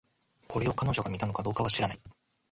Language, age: Japanese, 19-29